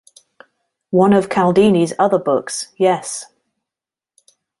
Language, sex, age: English, female, 30-39